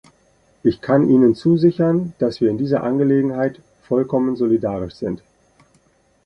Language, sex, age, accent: German, male, 40-49, Deutschland Deutsch